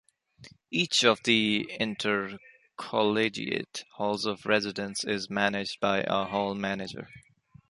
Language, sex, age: English, male, 19-29